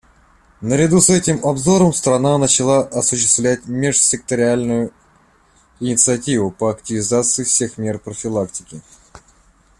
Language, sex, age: Russian, male, 40-49